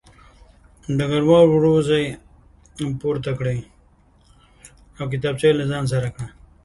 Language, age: Pashto, 19-29